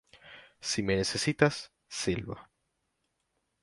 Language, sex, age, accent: Spanish, male, under 19, Rioplatense: Argentina, Uruguay, este de Bolivia, Paraguay